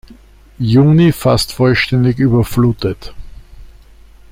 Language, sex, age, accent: German, male, 60-69, Österreichisches Deutsch